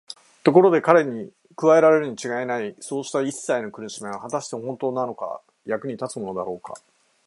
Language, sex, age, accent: Japanese, male, 60-69, 標準